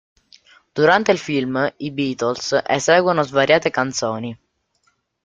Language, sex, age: Italian, male, under 19